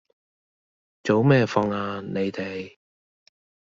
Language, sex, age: Cantonese, male, 50-59